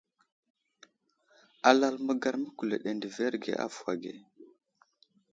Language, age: Wuzlam, 19-29